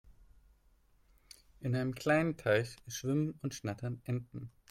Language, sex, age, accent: German, male, 19-29, Deutschland Deutsch